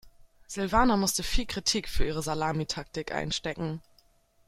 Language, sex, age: German, female, 19-29